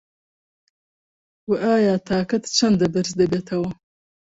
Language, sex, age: Central Kurdish, female, 50-59